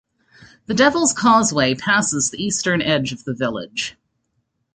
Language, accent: English, Canadian English